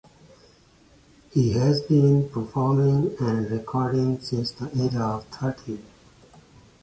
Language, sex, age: English, male, 40-49